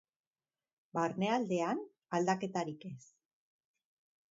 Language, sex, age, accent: Basque, female, 50-59, Mendebalekoa (Araba, Bizkaia, Gipuzkoako mendebaleko herri batzuk)